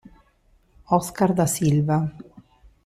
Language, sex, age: Italian, female, 50-59